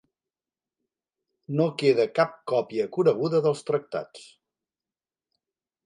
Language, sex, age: Catalan, male, 50-59